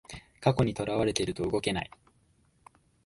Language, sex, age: Japanese, male, 19-29